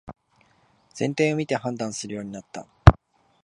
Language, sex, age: Japanese, male, 19-29